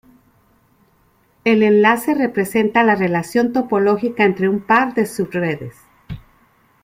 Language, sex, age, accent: Spanish, female, 50-59, México